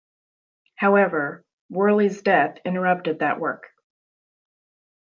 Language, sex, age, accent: English, female, 19-29, United States English